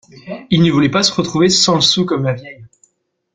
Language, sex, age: French, male, 19-29